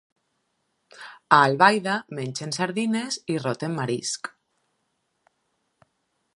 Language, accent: Catalan, apitxat